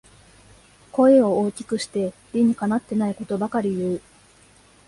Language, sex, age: Japanese, female, 19-29